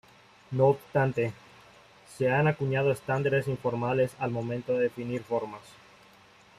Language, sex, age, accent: Spanish, male, 19-29, América central